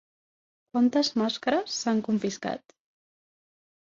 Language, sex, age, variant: Catalan, female, 19-29, Central